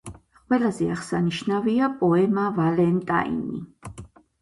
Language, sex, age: Georgian, female, 50-59